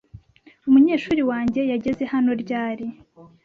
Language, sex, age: Kinyarwanda, male, 30-39